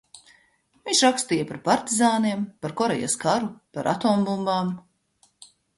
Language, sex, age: Latvian, female, 50-59